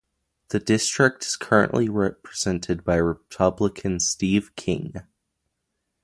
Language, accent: English, United States English